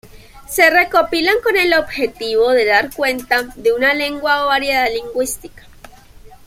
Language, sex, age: Spanish, female, 19-29